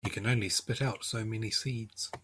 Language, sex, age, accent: English, male, 30-39, New Zealand English